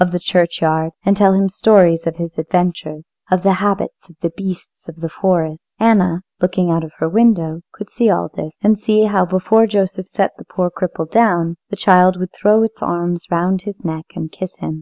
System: none